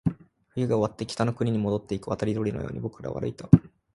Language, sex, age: Japanese, male, 19-29